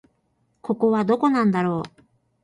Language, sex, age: Japanese, female, 19-29